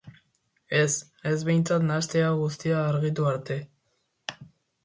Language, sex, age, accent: Basque, female, 90+, Erdialdekoa edo Nafarra (Gipuzkoa, Nafarroa)